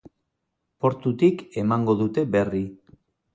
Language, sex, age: Basque, male, 40-49